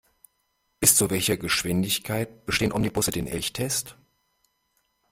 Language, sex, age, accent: German, male, 40-49, Deutschland Deutsch